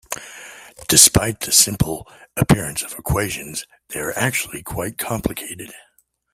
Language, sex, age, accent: English, male, 40-49, United States English